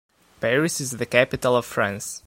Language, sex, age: English, male, 19-29